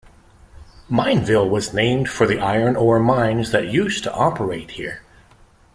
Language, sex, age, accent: English, male, 50-59, United States English